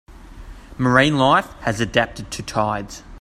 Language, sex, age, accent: English, male, 19-29, Australian English